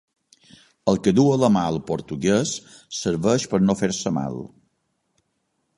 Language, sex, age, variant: Catalan, male, 60-69, Balear